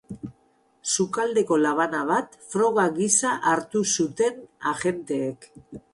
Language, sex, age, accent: Basque, female, 40-49, Mendebalekoa (Araba, Bizkaia, Gipuzkoako mendebaleko herri batzuk)